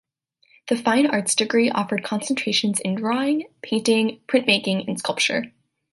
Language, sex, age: English, female, 19-29